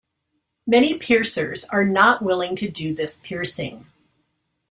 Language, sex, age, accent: English, female, 50-59, United States English